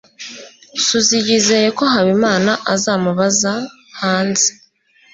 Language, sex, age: Kinyarwanda, female, 19-29